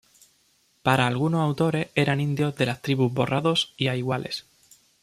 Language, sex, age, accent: Spanish, male, 19-29, España: Sur peninsular (Andalucia, Extremadura, Murcia)